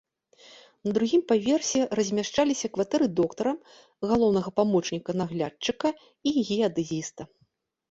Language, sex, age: Belarusian, female, 40-49